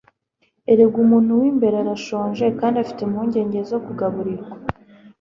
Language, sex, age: Kinyarwanda, female, 19-29